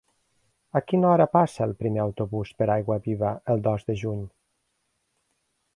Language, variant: Catalan, Nord-Occidental